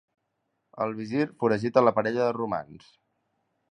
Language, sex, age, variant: Catalan, male, 19-29, Central